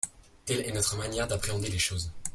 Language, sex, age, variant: French, male, under 19, Français de métropole